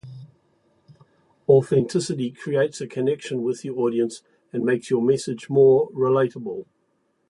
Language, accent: English, New Zealand English